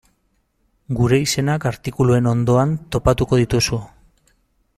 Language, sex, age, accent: Basque, male, 30-39, Mendebalekoa (Araba, Bizkaia, Gipuzkoako mendebaleko herri batzuk)